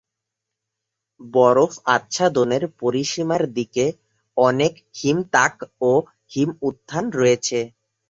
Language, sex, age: Bengali, male, 19-29